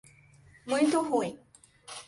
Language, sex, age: Portuguese, female, 30-39